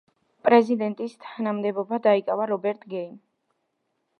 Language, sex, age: Georgian, female, under 19